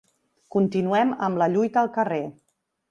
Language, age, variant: Catalan, 40-49, Central